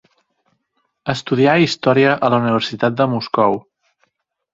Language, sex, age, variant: Catalan, male, 30-39, Central